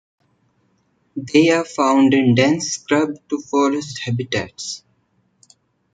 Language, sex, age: English, male, under 19